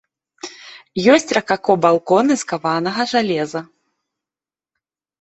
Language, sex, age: Belarusian, female, 30-39